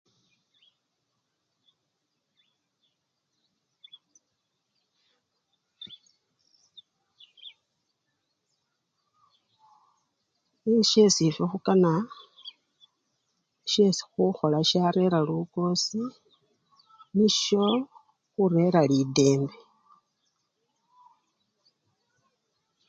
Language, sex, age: Luyia, female, 40-49